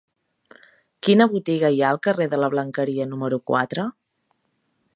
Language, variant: Catalan, Central